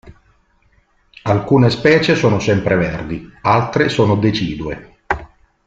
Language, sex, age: Italian, male, 50-59